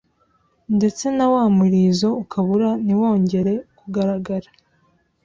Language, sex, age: Kinyarwanda, female, 19-29